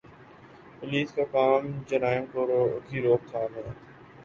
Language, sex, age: Urdu, male, 19-29